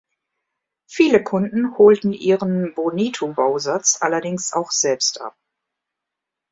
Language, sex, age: German, female, 50-59